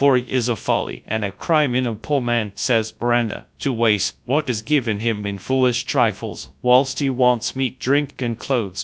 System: TTS, GradTTS